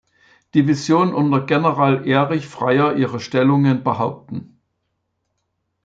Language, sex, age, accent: German, male, 70-79, Deutschland Deutsch